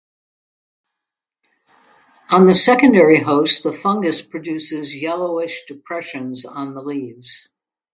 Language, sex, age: English, female, 70-79